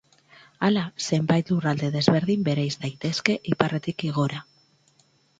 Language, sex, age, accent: Basque, female, 30-39, Mendebalekoa (Araba, Bizkaia, Gipuzkoako mendebaleko herri batzuk)